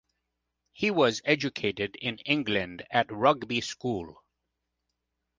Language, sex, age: English, male, 50-59